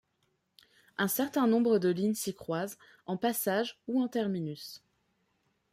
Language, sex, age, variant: French, female, 19-29, Français de métropole